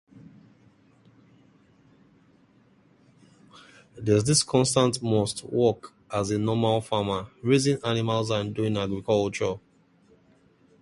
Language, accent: English, England English